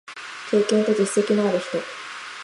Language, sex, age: Japanese, female, 19-29